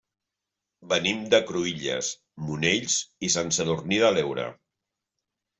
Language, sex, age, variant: Catalan, male, 50-59, Central